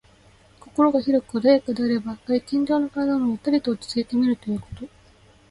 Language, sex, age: Japanese, female, 19-29